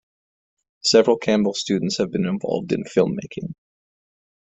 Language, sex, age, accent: English, male, 19-29, United States English